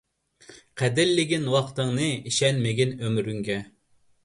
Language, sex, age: Uyghur, male, 30-39